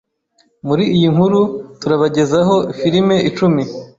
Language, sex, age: Kinyarwanda, male, 30-39